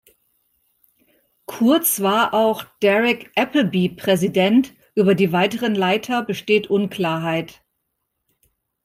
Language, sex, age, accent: German, female, 50-59, Deutschland Deutsch